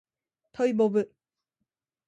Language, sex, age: Japanese, female, 19-29